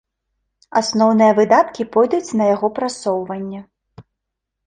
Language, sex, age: Belarusian, female, 19-29